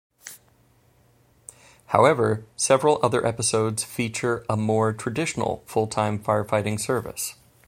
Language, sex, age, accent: English, male, 30-39, United States English